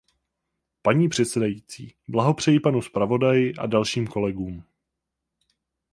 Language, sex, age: Czech, male, 19-29